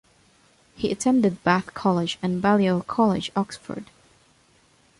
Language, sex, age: English, female, under 19